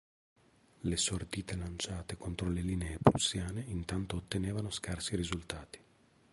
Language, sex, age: Italian, male, 40-49